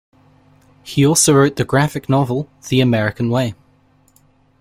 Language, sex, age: English, male, 19-29